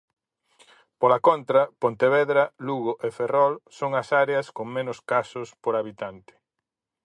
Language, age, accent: Galician, 40-49, Oriental (común en zona oriental)